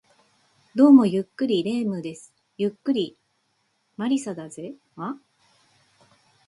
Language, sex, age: Japanese, female, 40-49